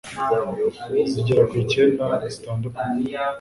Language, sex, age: Kinyarwanda, male, 19-29